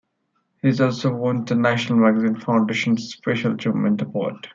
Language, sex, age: English, male, 19-29